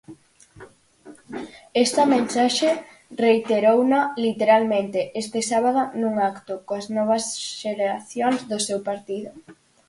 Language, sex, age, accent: Galician, female, under 19, Normativo (estándar)